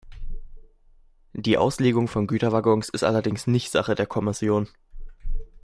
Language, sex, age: German, male, 19-29